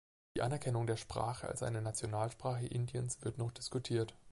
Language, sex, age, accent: German, male, 19-29, Deutschland Deutsch